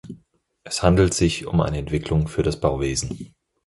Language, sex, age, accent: German, male, 30-39, Deutschland Deutsch